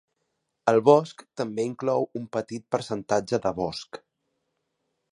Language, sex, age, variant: Catalan, male, 30-39, Central